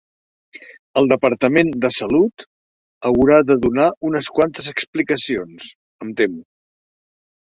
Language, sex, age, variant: Catalan, male, 60-69, Central